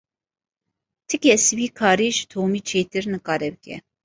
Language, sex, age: Kurdish, female, 30-39